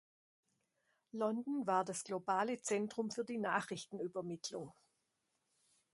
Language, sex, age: German, female, 60-69